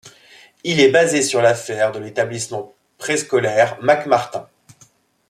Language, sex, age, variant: French, male, 30-39, Français de métropole